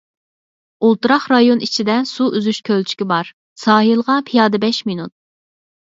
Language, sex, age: Uyghur, female, 30-39